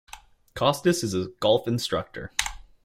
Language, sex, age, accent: English, male, 19-29, United States English